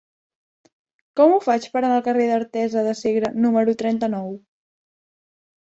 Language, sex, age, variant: Catalan, female, under 19, Central